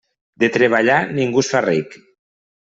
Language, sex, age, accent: Catalan, male, 40-49, valencià